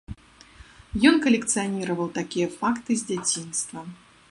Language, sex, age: Belarusian, female, 30-39